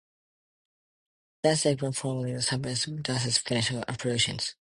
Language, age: English, 19-29